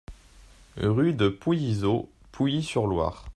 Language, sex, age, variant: French, male, 19-29, Français de métropole